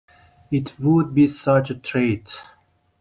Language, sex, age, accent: English, male, 19-29, United States English